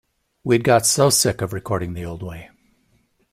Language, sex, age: English, male, 60-69